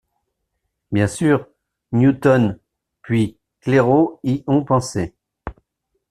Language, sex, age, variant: French, male, 50-59, Français de métropole